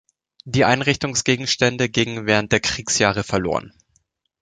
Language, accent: German, Deutschland Deutsch